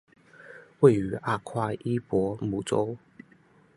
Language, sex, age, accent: Chinese, male, 19-29, 出生地：福建省